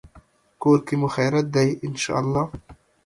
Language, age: Pashto, 19-29